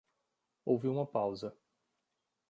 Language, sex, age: Portuguese, male, 40-49